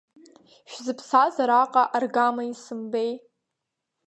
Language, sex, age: Abkhazian, female, under 19